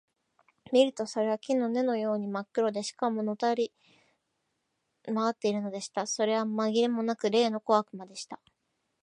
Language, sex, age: Japanese, female, under 19